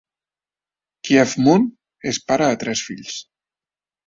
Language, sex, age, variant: Catalan, male, 40-49, Septentrional